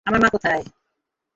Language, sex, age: Bengali, female, 50-59